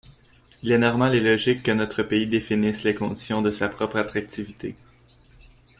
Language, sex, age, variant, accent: French, male, 19-29, Français d'Amérique du Nord, Français du Canada